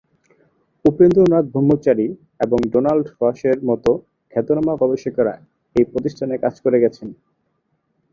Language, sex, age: Bengali, male, 19-29